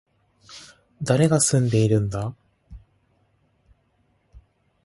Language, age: Japanese, 19-29